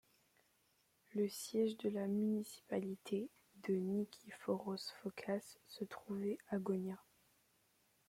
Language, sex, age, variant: French, female, under 19, Français de métropole